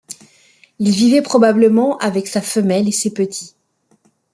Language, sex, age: French, female, 50-59